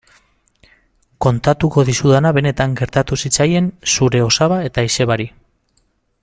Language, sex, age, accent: Basque, male, 30-39, Mendebalekoa (Araba, Bizkaia, Gipuzkoako mendebaleko herri batzuk)